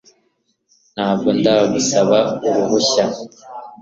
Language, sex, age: Kinyarwanda, male, 19-29